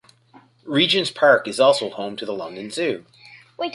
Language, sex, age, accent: English, male, 40-49, Canadian English